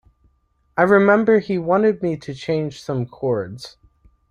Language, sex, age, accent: English, male, 19-29, United States English